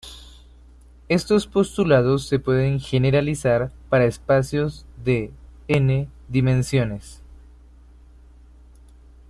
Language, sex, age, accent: Spanish, male, 30-39, Andino-Pacífico: Colombia, Perú, Ecuador, oeste de Bolivia y Venezuela andina